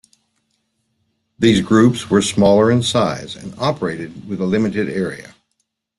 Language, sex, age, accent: English, male, 60-69, United States English